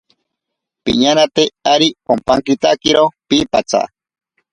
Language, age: Ashéninka Perené, 40-49